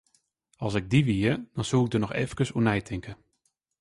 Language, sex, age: Western Frisian, male, 19-29